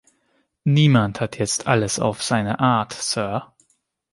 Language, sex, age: German, male, 19-29